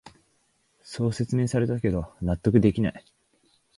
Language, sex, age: Japanese, male, 19-29